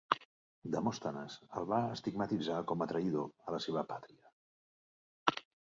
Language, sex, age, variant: Catalan, male, 50-59, Central